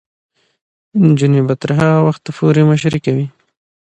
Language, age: Pashto, 19-29